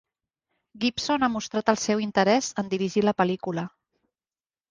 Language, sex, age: Catalan, female, 40-49